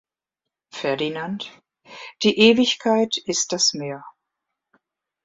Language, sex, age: German, female, 50-59